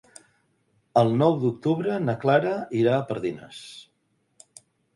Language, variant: Catalan, Central